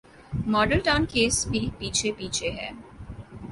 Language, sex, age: Urdu, female, 19-29